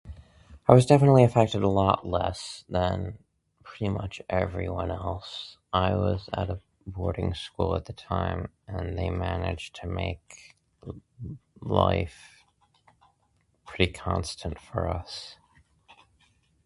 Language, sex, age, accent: English, male, 19-29, United States English